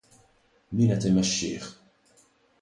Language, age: Maltese, 19-29